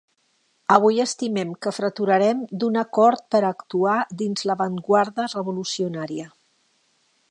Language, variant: Catalan, Septentrional